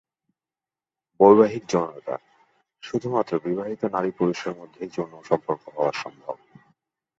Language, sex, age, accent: Bengali, male, 40-49, Bangladeshi